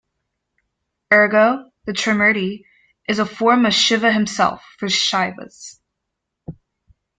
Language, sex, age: English, female, 19-29